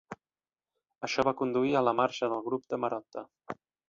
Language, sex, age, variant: Catalan, male, 19-29, Central